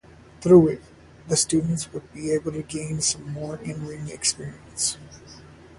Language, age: English, 40-49